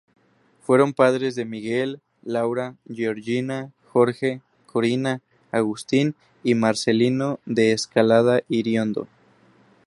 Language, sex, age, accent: Spanish, male, 19-29, México